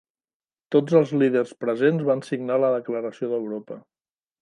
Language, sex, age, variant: Catalan, male, 60-69, Central